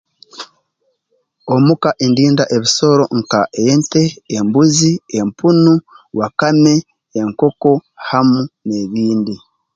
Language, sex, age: Tooro, male, 40-49